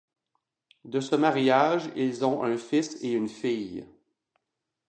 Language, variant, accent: French, Français d'Amérique du Nord, Français du Canada